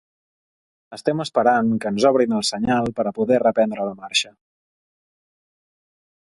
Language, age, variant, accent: Catalan, 30-39, Central, central